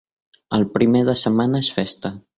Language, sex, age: Catalan, male, 19-29